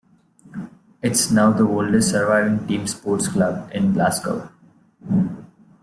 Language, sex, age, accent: English, male, 19-29, India and South Asia (India, Pakistan, Sri Lanka)